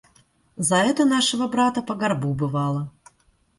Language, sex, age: Russian, female, 40-49